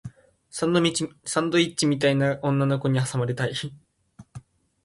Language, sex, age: Japanese, male, 19-29